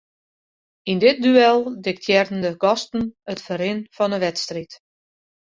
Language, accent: Western Frisian, Wâldfrysk